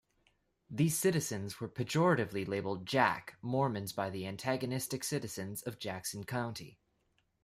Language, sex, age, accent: English, male, 19-29, Canadian English